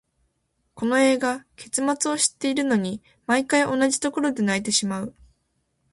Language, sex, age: Japanese, female, 19-29